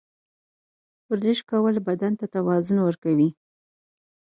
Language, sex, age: Pashto, female, 30-39